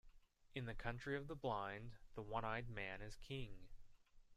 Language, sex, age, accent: English, male, 19-29, United States English